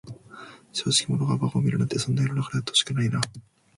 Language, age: Japanese, 19-29